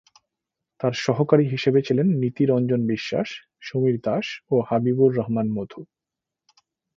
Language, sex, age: Bengali, male, 30-39